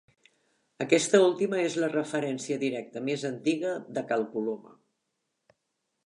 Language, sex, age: Catalan, female, 60-69